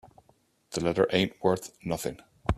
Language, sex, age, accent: English, male, 40-49, Irish English